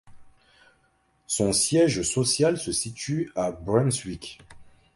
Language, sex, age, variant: French, male, 30-39, Français de métropole